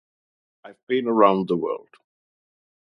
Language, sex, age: English, male, 30-39